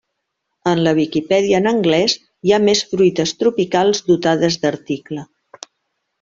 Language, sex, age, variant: Catalan, female, 50-59, Central